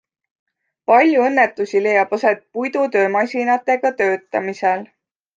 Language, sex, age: Estonian, female, 19-29